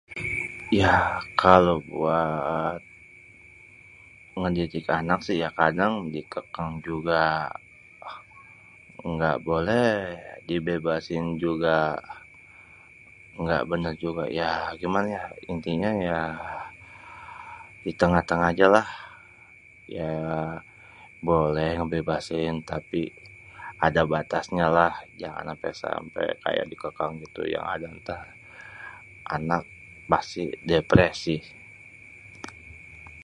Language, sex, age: Betawi, male, 40-49